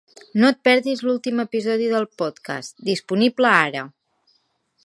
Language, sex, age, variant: Catalan, female, 19-29, Central